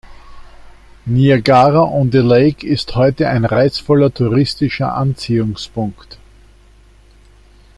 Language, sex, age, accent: German, male, 60-69, Österreichisches Deutsch